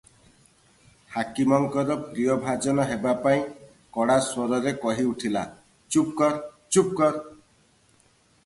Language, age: Odia, 30-39